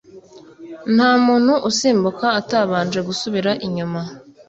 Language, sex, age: Kinyarwanda, female, 19-29